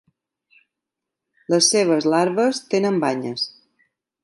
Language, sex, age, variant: Catalan, female, 50-59, Balear